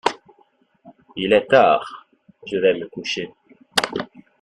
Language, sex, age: French, male, 19-29